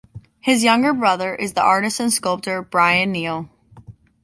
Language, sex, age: English, female, under 19